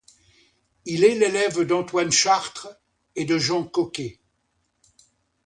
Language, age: French, 70-79